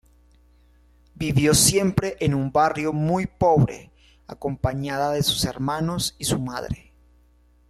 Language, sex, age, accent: Spanish, male, 19-29, Caribe: Cuba, Venezuela, Puerto Rico, República Dominicana, Panamá, Colombia caribeña, México caribeño, Costa del golfo de México